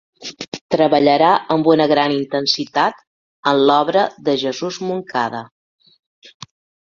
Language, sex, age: Catalan, female, 50-59